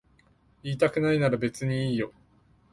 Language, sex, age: Japanese, male, 19-29